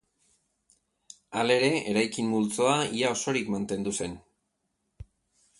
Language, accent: Basque, Erdialdekoa edo Nafarra (Gipuzkoa, Nafarroa)